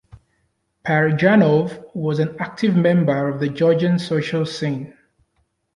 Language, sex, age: English, male, 30-39